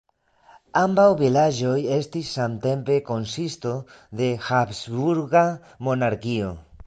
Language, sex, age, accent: Esperanto, male, 40-49, Internacia